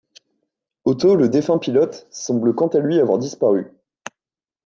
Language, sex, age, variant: French, male, 19-29, Français de métropole